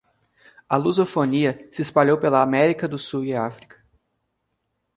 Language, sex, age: Portuguese, male, 19-29